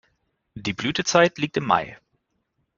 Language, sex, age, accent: German, male, 30-39, Deutschland Deutsch